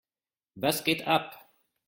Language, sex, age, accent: German, male, 19-29, Österreichisches Deutsch